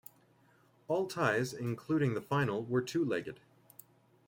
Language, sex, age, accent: English, male, 30-39, Canadian English